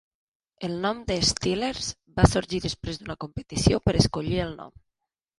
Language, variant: Catalan, Nord-Occidental